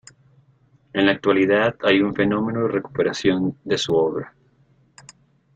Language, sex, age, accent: Spanish, male, 19-29, Andino-Pacífico: Colombia, Perú, Ecuador, oeste de Bolivia y Venezuela andina